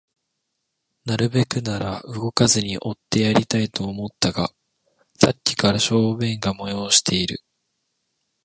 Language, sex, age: Japanese, male, 19-29